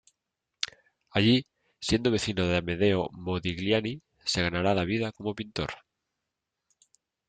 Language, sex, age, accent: Spanish, male, 40-49, España: Norte peninsular (Asturias, Castilla y León, Cantabria, País Vasco, Navarra, Aragón, La Rioja, Guadalajara, Cuenca)